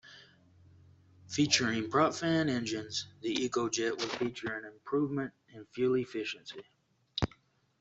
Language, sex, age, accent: English, male, 30-39, United States English